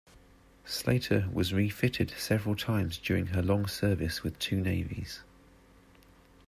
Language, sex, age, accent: English, male, 30-39, England English